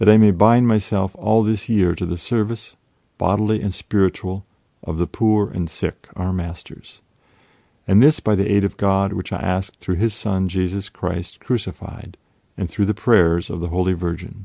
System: none